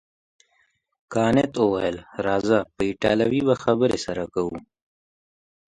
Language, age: Pashto, 19-29